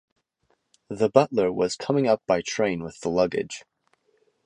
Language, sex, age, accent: English, male, 19-29, United States English